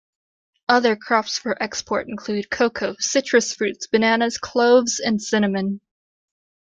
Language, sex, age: English, female, 30-39